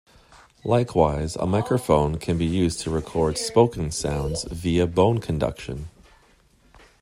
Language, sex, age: English, male, 30-39